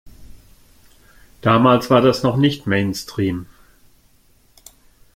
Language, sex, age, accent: German, male, 60-69, Deutschland Deutsch